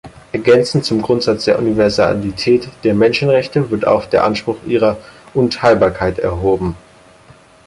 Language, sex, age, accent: German, male, under 19, Deutschland Deutsch